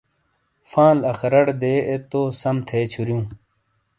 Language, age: Shina, 30-39